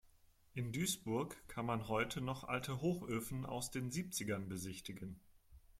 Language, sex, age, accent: German, male, 30-39, Deutschland Deutsch